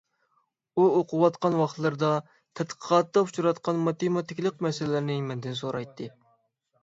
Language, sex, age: Uyghur, male, 19-29